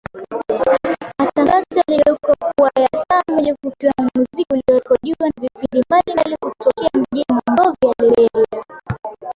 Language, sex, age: Swahili, female, 19-29